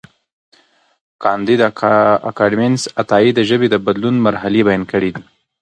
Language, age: Pashto, 19-29